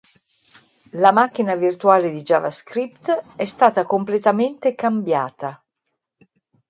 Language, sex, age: Italian, female, 60-69